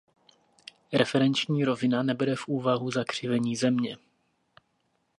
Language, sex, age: Czech, male, 30-39